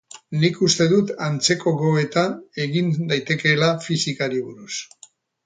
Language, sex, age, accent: Basque, male, 60-69, Erdialdekoa edo Nafarra (Gipuzkoa, Nafarroa)